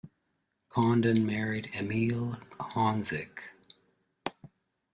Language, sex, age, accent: English, male, 50-59, Canadian English